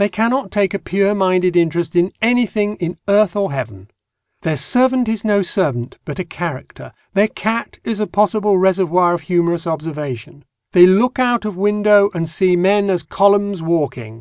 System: none